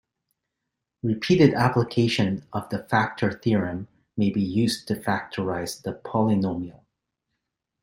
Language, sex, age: English, male, 40-49